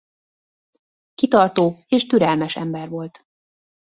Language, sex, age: Hungarian, female, 40-49